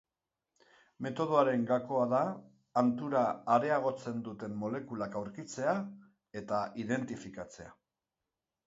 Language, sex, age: Basque, male, 60-69